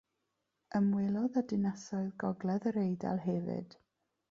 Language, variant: Welsh, South-Western Welsh